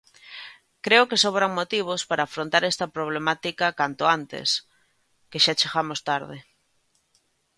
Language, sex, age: Galician, female, 30-39